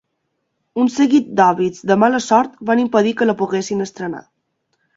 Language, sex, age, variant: Catalan, female, 19-29, Balear